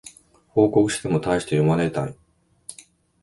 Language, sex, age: Japanese, male, 50-59